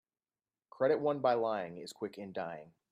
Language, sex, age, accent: English, male, 19-29, United States English